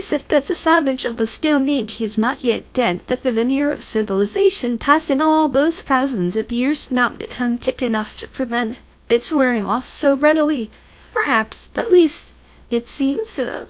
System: TTS, GlowTTS